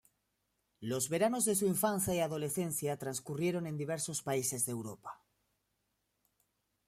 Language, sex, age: Spanish, male, 19-29